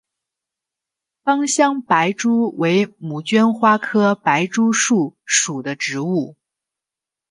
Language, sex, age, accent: Chinese, male, 19-29, 出生地：北京市